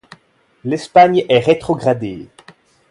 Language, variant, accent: French, Français d'Europe, Français de Suisse